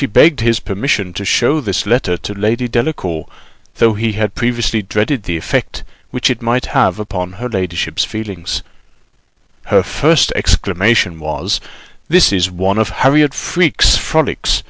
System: none